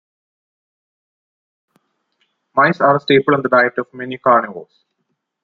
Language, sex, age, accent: English, male, 19-29, India and South Asia (India, Pakistan, Sri Lanka)